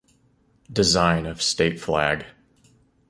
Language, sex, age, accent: English, male, 19-29, United States English